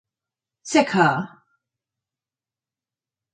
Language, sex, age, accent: English, female, 60-69, Australian English